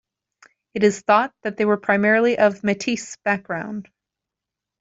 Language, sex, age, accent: English, female, 30-39, United States English